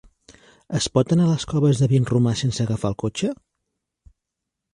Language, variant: Catalan, Central